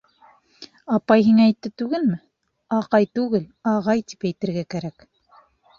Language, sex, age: Bashkir, female, 19-29